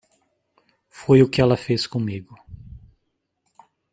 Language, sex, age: Portuguese, male, 40-49